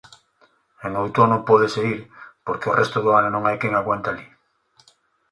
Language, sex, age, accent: Galician, male, 30-39, Normativo (estándar)